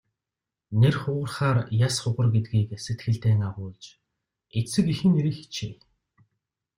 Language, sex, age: Mongolian, male, 30-39